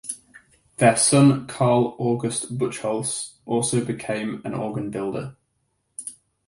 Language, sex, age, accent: English, male, 19-29, England English